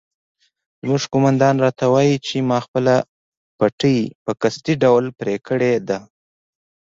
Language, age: Pashto, 19-29